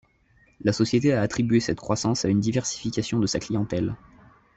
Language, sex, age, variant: French, male, under 19, Français de métropole